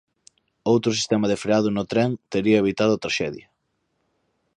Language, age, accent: Galician, 19-29, Atlántico (seseo e gheada)